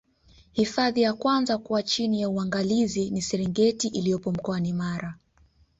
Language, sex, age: Swahili, female, 19-29